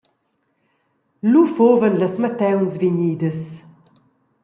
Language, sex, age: Romansh, female, 40-49